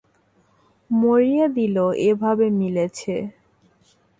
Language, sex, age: Bengali, female, 19-29